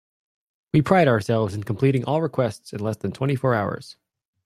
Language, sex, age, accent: English, male, 30-39, United States English